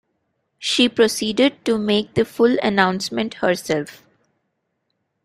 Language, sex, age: English, female, 19-29